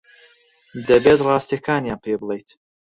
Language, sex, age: Central Kurdish, male, 19-29